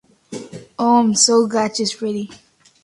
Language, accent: English, United States English